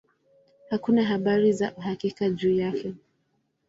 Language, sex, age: Swahili, female, 19-29